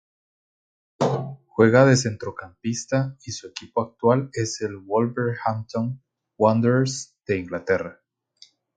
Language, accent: Spanish, América central